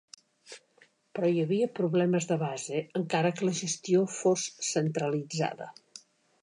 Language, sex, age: Catalan, female, 70-79